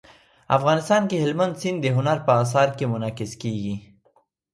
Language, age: Pashto, 19-29